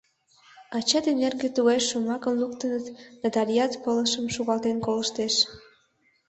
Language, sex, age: Mari, female, under 19